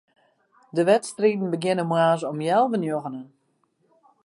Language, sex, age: Western Frisian, female, 50-59